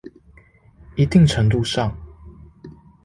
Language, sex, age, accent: Chinese, male, 19-29, 出生地：臺北市